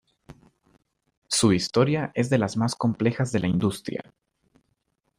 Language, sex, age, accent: Spanish, male, under 19, América central